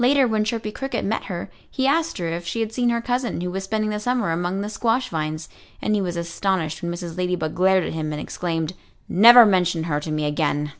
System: none